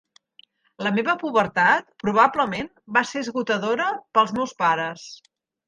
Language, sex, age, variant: Catalan, female, 50-59, Central